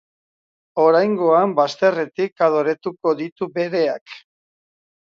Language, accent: Basque, Mendebalekoa (Araba, Bizkaia, Gipuzkoako mendebaleko herri batzuk)